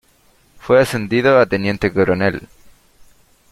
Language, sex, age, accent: Spanish, male, under 19, Chileno: Chile, Cuyo